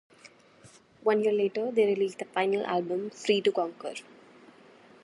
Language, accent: English, India and South Asia (India, Pakistan, Sri Lanka)